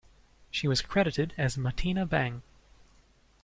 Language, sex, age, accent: English, male, 19-29, Australian English